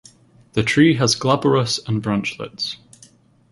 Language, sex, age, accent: English, male, under 19, England English